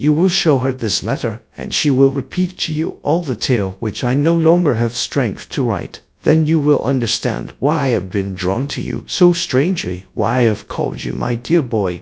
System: TTS, GradTTS